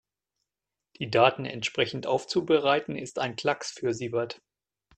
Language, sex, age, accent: German, male, 50-59, Deutschland Deutsch